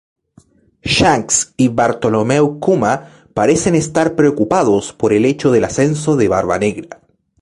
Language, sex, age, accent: Spanish, male, 19-29, Chileno: Chile, Cuyo